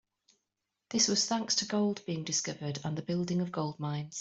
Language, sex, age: English, female, 30-39